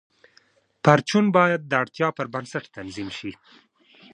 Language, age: Pashto, 19-29